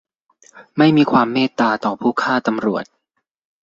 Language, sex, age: Thai, male, 19-29